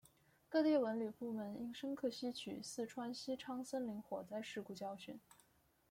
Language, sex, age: Chinese, female, 19-29